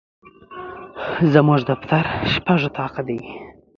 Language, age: Pashto, under 19